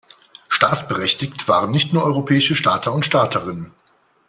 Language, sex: German, male